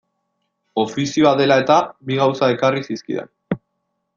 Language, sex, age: Basque, male, 19-29